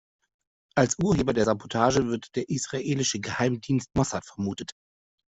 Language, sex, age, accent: German, male, 40-49, Deutschland Deutsch